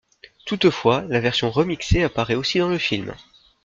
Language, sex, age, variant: French, female, 19-29, Français de métropole